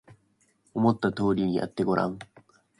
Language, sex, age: Japanese, male, 19-29